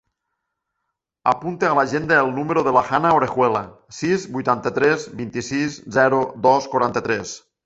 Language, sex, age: Catalan, male, 50-59